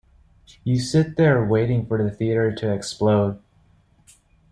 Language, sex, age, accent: English, male, 19-29, United States English